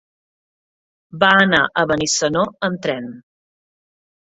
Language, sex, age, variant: Catalan, female, 40-49, Septentrional